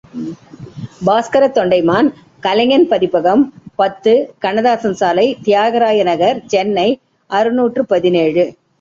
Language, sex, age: Tamil, female, 50-59